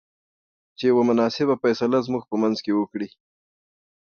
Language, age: Pashto, 30-39